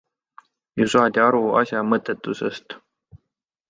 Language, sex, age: Estonian, male, 19-29